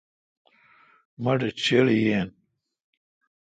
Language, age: Kalkoti, 50-59